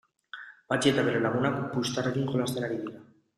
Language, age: Basque, 19-29